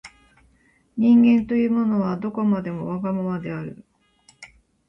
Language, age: Japanese, 30-39